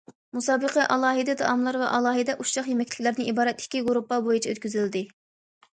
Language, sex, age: Uyghur, female, under 19